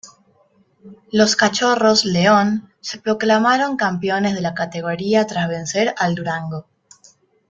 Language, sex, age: Spanish, female, under 19